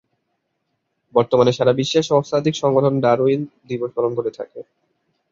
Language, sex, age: Bengali, male, 19-29